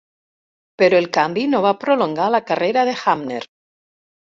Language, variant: Catalan, Septentrional